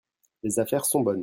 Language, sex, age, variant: French, male, 19-29, Français de métropole